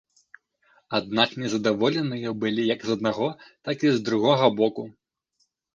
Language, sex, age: Belarusian, male, 19-29